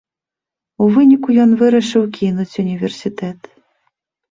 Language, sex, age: Belarusian, female, 30-39